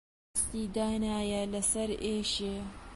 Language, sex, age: Central Kurdish, female, 19-29